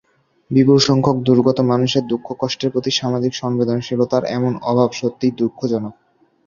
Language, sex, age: Bengali, male, 19-29